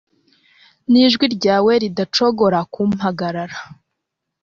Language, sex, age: Kinyarwanda, female, 19-29